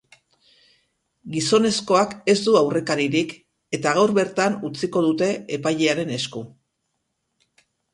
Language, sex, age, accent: Basque, female, 50-59, Erdialdekoa edo Nafarra (Gipuzkoa, Nafarroa)